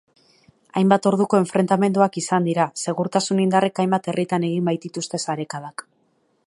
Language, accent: Basque, Mendebalekoa (Araba, Bizkaia, Gipuzkoako mendebaleko herri batzuk)